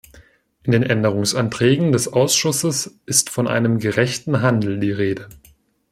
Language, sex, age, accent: German, male, 19-29, Deutschland Deutsch